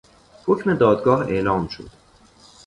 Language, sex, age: Persian, male, under 19